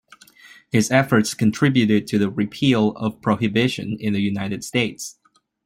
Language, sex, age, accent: English, male, 19-29, United States English